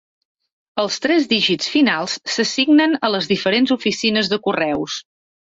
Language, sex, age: Catalan, female, 40-49